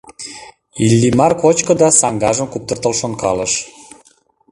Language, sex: Mari, male